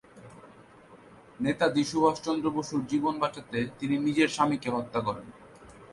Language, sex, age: Bengali, male, 19-29